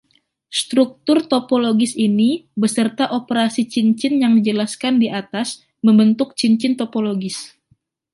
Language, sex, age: Indonesian, female, 19-29